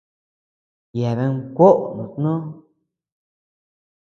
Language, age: Tepeuxila Cuicatec, under 19